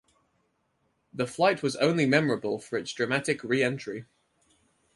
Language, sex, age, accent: English, male, 19-29, England English